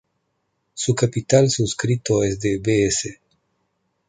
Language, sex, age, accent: Spanish, male, 50-59, Rioplatense: Argentina, Uruguay, este de Bolivia, Paraguay